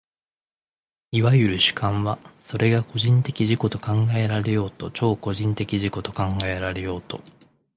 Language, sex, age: Japanese, male, 19-29